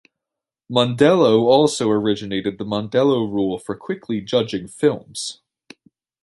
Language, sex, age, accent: English, male, 19-29, United States English